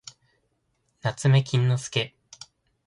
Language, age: Japanese, 19-29